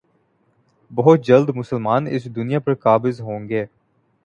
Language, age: Urdu, 19-29